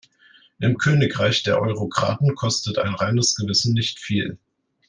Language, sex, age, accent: German, male, 19-29, Deutschland Deutsch